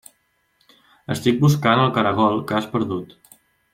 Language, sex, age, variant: Catalan, male, 19-29, Central